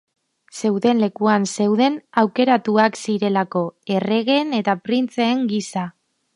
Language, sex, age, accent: Basque, female, 19-29, Mendebalekoa (Araba, Bizkaia, Gipuzkoako mendebaleko herri batzuk)